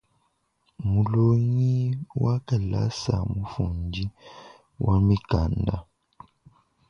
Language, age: Luba-Lulua, 19-29